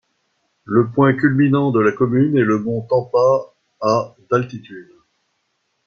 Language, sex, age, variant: French, male, 60-69, Français de métropole